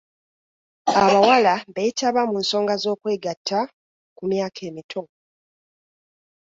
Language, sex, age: Ganda, female, 30-39